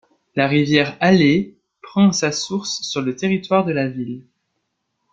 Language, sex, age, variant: French, male, 19-29, Français de métropole